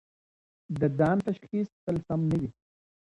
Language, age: Pashto, 19-29